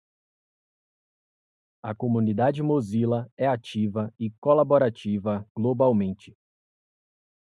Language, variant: Portuguese, Portuguese (Brasil)